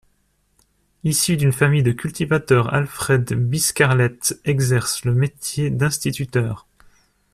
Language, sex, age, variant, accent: French, male, 40-49, Français d'Europe, Français de Suisse